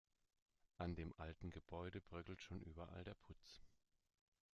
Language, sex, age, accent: German, male, 30-39, Deutschland Deutsch